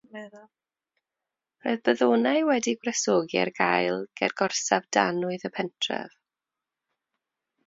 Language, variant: Welsh, South-Western Welsh